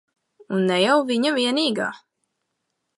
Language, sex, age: Latvian, female, under 19